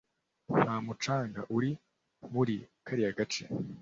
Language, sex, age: Kinyarwanda, male, 19-29